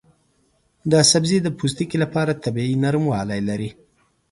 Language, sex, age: Pashto, male, 19-29